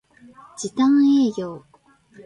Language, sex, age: Japanese, female, 19-29